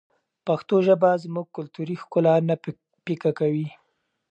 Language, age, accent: Pashto, 19-29, پکتیا ولایت، احمدزی